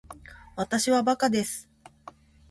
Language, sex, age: Japanese, female, 50-59